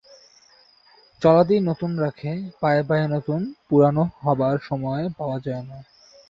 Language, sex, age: Bengali, male, 19-29